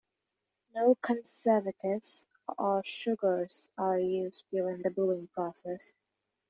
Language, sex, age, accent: English, female, 19-29, United States English